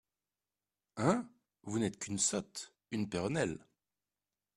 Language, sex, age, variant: French, male, 30-39, Français de métropole